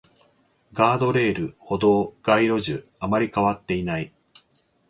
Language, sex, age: Japanese, male, 40-49